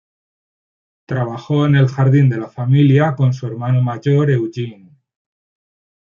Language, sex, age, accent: Spanish, male, 40-49, España: Norte peninsular (Asturias, Castilla y León, Cantabria, País Vasco, Navarra, Aragón, La Rioja, Guadalajara, Cuenca)